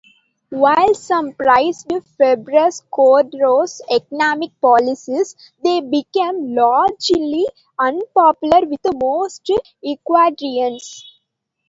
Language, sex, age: English, female, 19-29